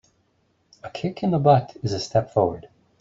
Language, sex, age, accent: English, male, 30-39, United States English